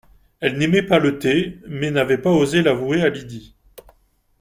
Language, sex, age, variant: French, male, 40-49, Français de métropole